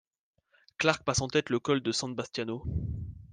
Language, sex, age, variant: French, male, 19-29, Français de métropole